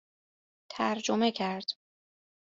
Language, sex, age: Persian, female, 30-39